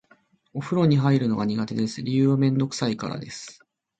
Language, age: Japanese, 30-39